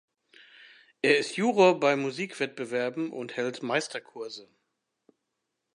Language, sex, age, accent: German, male, 60-69, Deutschland Deutsch